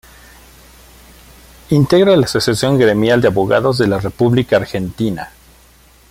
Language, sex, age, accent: Spanish, male, 40-49, México